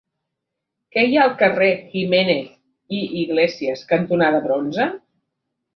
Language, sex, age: Catalan, female, 50-59